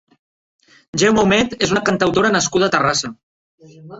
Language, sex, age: Catalan, male, 50-59